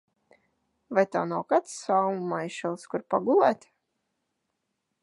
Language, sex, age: Latvian, female, 30-39